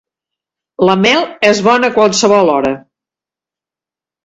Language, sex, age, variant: Catalan, female, 50-59, Central